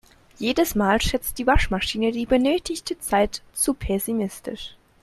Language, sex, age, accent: German, female, under 19, Deutschland Deutsch